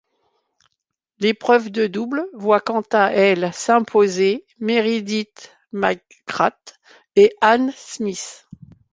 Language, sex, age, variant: French, female, 50-59, Français de métropole